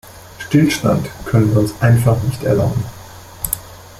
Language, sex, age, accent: German, male, 50-59, Deutschland Deutsch